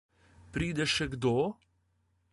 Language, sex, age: Slovenian, male, 19-29